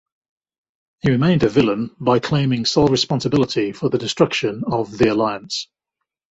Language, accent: English, England English